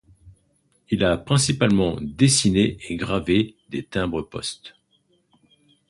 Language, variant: French, Français de métropole